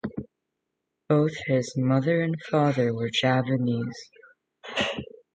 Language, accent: English, United States English